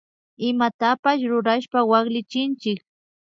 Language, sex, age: Imbabura Highland Quichua, female, 19-29